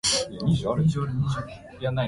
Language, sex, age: Japanese, male, 19-29